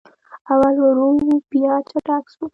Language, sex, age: Pashto, female, 19-29